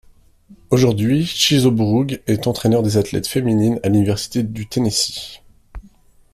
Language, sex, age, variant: French, male, 19-29, Français de métropole